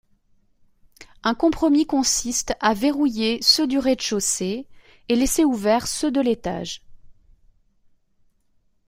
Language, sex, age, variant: French, female, 30-39, Français de métropole